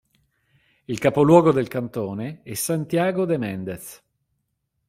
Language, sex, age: Italian, male, 50-59